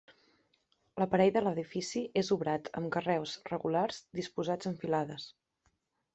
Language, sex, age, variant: Catalan, female, 30-39, Central